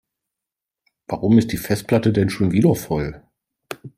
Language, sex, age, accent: German, male, 40-49, Deutschland Deutsch